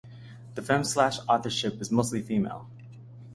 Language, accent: English, United States English